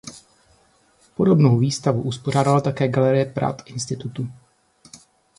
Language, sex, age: Czech, male, 30-39